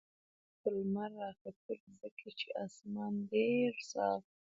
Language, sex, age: Pashto, female, 19-29